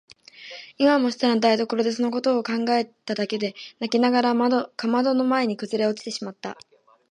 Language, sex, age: Japanese, female, under 19